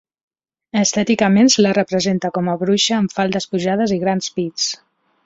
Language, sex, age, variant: Catalan, female, 30-39, Central